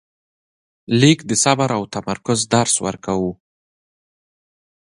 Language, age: Pashto, 30-39